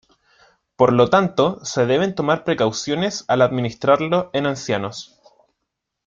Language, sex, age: Spanish, male, 19-29